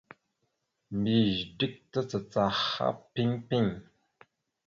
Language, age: Mada (Cameroon), 19-29